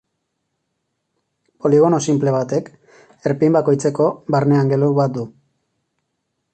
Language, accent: Basque, Erdialdekoa edo Nafarra (Gipuzkoa, Nafarroa)